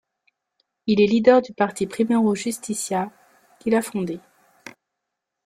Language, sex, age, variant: French, female, 30-39, Français de métropole